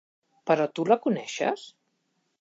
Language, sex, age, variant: Catalan, female, 60-69, Central